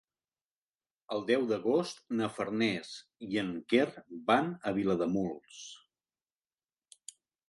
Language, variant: Catalan, Central